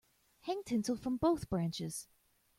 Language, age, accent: English, 30-39, United States English